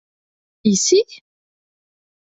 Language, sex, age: French, female, 19-29